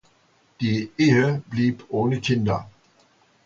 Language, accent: German, Deutschland Deutsch